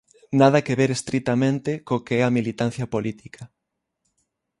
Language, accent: Galician, Oriental (común en zona oriental); Normativo (estándar)